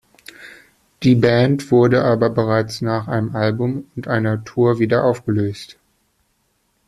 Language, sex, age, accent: German, male, 19-29, Deutschland Deutsch